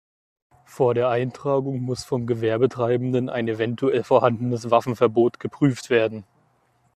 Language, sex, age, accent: German, male, 19-29, Deutschland Deutsch